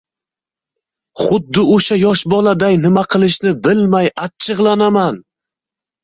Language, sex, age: Uzbek, male, 19-29